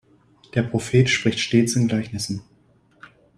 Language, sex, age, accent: German, male, under 19, Deutschland Deutsch